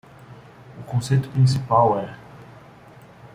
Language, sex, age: Portuguese, male, 19-29